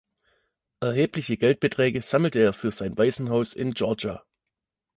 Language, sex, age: German, male, 30-39